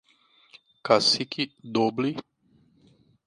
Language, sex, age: Portuguese, male, 30-39